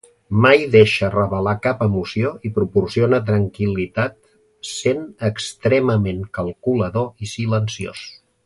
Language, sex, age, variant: Catalan, male, 50-59, Central